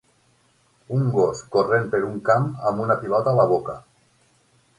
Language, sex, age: Catalan, male, 50-59